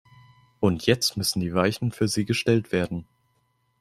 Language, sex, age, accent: German, male, 19-29, Deutschland Deutsch